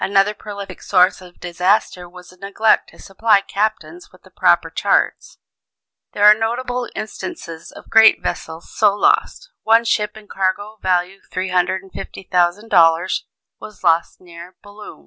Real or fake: real